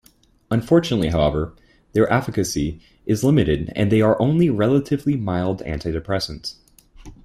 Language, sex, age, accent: English, male, 19-29, United States English